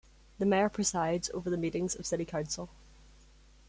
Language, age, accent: English, 19-29, Irish English